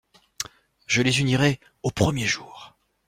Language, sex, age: French, male, 40-49